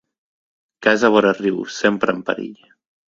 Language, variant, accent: Catalan, Central, central